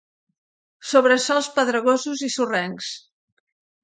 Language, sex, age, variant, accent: Catalan, female, 60-69, Central, central